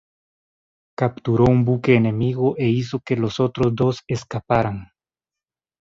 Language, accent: Spanish, América central